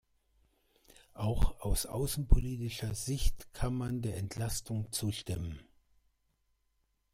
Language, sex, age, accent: German, male, 60-69, Deutschland Deutsch